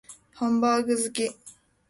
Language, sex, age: Japanese, female, under 19